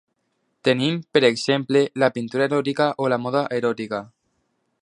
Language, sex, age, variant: Catalan, male, under 19, Alacantí